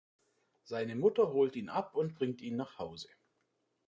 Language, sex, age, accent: German, male, 30-39, Deutschland Deutsch